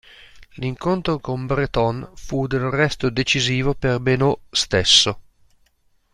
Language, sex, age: Italian, male, 40-49